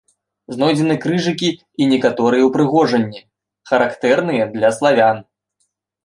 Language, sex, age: Belarusian, male, 19-29